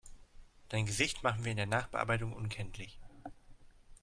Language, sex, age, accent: German, male, 19-29, Deutschland Deutsch